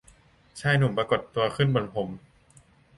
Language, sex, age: Thai, male, under 19